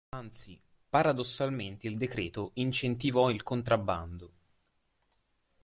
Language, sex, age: Italian, male, under 19